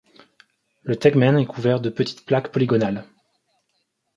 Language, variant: French, Français de métropole